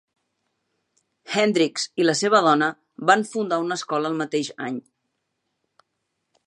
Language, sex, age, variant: Catalan, female, 40-49, Central